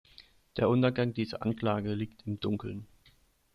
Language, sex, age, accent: German, male, 19-29, Deutschland Deutsch